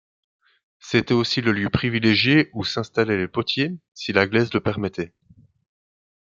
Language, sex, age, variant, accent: French, male, 30-39, Français d'Europe, Français de Belgique